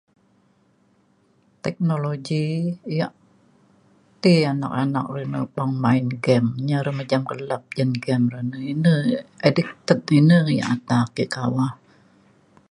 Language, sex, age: Mainstream Kenyah, female, 70-79